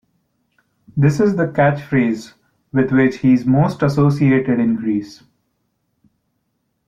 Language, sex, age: English, male, 19-29